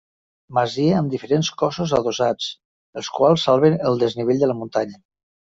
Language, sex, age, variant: Catalan, male, 50-59, Nord-Occidental